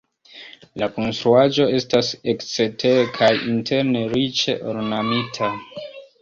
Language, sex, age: Esperanto, male, 19-29